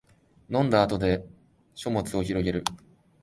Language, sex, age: Japanese, male, 19-29